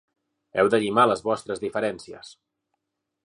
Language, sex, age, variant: Catalan, male, 30-39, Central